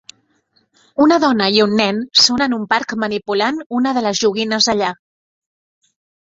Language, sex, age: Catalan, female, 30-39